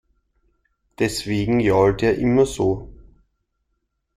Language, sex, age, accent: German, male, 30-39, Österreichisches Deutsch